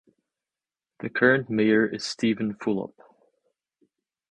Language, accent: English, United States English